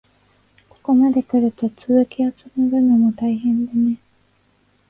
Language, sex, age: Japanese, female, 19-29